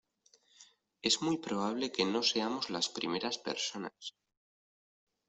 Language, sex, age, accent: Spanish, male, 19-29, España: Norte peninsular (Asturias, Castilla y León, Cantabria, País Vasco, Navarra, Aragón, La Rioja, Guadalajara, Cuenca)